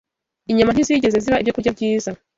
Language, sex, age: Kinyarwanda, female, 19-29